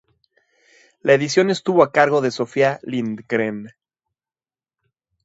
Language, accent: Spanish, México